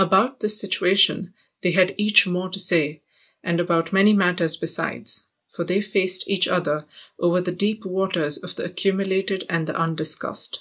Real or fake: real